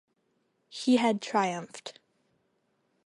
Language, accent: English, United States English